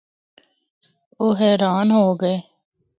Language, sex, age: Northern Hindko, female, 19-29